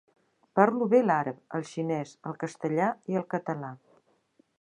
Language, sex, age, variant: Catalan, female, 60-69, Central